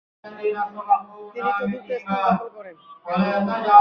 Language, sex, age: Bengali, male, 30-39